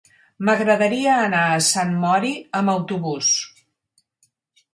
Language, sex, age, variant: Catalan, female, 50-59, Central